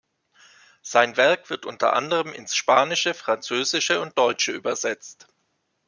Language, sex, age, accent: German, male, 40-49, Deutschland Deutsch